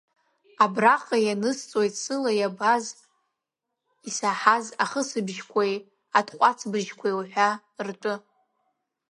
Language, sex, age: Abkhazian, female, under 19